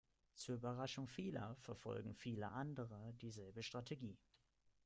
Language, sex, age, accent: German, male, 19-29, Deutschland Deutsch